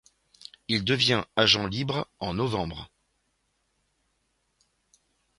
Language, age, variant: French, 40-49, Français de métropole